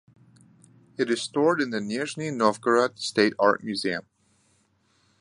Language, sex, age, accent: English, male, 19-29, United States English